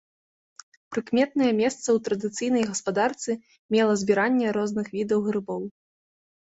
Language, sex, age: Belarusian, female, 19-29